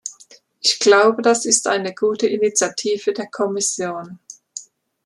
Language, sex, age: German, female, 50-59